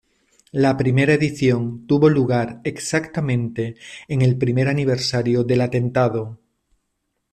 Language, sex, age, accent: Spanish, male, 40-49, España: Norte peninsular (Asturias, Castilla y León, Cantabria, País Vasco, Navarra, Aragón, La Rioja, Guadalajara, Cuenca)